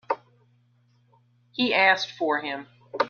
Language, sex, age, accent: English, female, 50-59, United States English